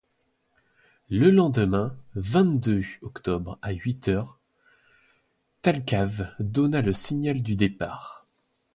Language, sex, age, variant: French, male, 19-29, Français de métropole